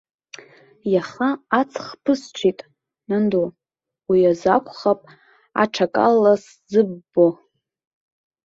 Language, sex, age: Abkhazian, female, 19-29